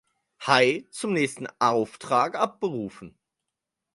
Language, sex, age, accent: German, male, 30-39, Deutschland Deutsch